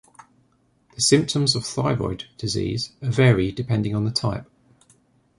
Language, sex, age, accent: English, male, 40-49, England English